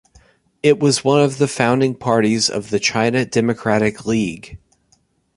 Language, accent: English, United States English